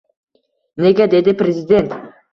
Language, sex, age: Uzbek, male, under 19